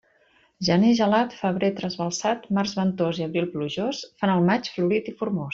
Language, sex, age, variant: Catalan, female, 40-49, Central